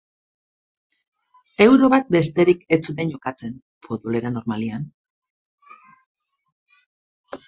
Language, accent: Basque, Erdialdekoa edo Nafarra (Gipuzkoa, Nafarroa)